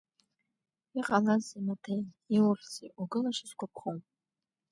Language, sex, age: Abkhazian, female, under 19